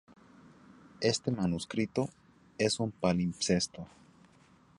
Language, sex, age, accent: Spanish, male, 30-39, México